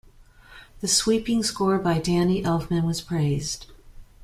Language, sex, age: English, female, 40-49